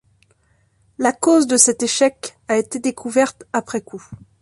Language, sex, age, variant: French, female, 19-29, Français de métropole